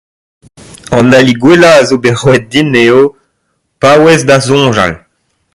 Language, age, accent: Breton, 30-39, Kerneveg; Leoneg